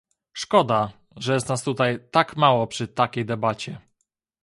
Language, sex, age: Polish, male, 19-29